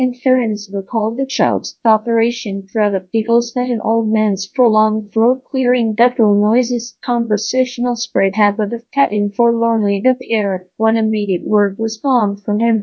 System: TTS, GlowTTS